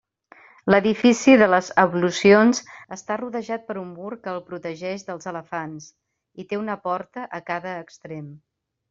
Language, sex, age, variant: Catalan, female, 40-49, Central